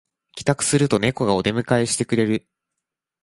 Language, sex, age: Japanese, male, 19-29